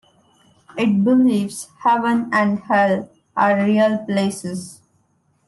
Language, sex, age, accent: English, female, 19-29, India and South Asia (India, Pakistan, Sri Lanka)